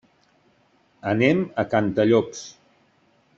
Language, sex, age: Catalan, male, 50-59